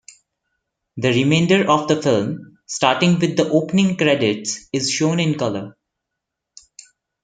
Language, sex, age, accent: English, male, 19-29, India and South Asia (India, Pakistan, Sri Lanka)